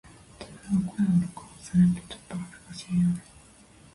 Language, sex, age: Japanese, female, 19-29